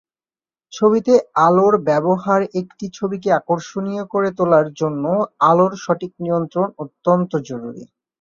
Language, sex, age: Bengali, male, 19-29